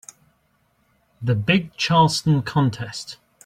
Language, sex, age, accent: English, male, 40-49, England English